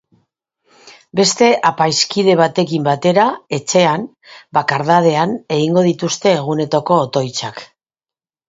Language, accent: Basque, Mendebalekoa (Araba, Bizkaia, Gipuzkoako mendebaleko herri batzuk)